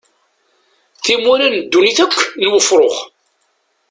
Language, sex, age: Kabyle, female, 60-69